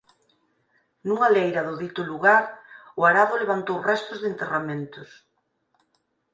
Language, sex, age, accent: Galician, female, 50-59, Central (sen gheada)